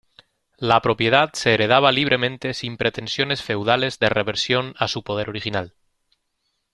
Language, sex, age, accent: Spanish, male, 30-39, España: Centro-Sur peninsular (Madrid, Toledo, Castilla-La Mancha)